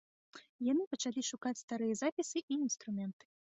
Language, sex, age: Belarusian, female, under 19